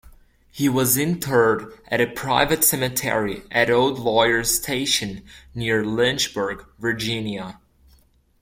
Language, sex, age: English, male, under 19